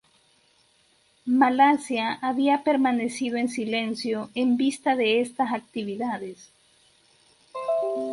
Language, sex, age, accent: Spanish, female, 19-29, América central